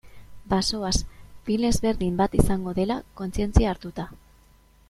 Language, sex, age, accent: Basque, female, 19-29, Mendebalekoa (Araba, Bizkaia, Gipuzkoako mendebaleko herri batzuk)